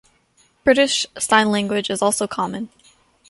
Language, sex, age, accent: English, female, 19-29, United States English